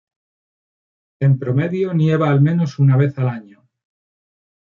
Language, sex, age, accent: Spanish, male, 40-49, España: Norte peninsular (Asturias, Castilla y León, Cantabria, País Vasco, Navarra, Aragón, La Rioja, Guadalajara, Cuenca)